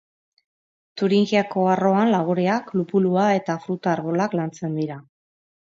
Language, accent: Basque, Mendebalekoa (Araba, Bizkaia, Gipuzkoako mendebaleko herri batzuk)